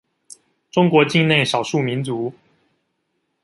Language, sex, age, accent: Chinese, male, 19-29, 出生地：臺北市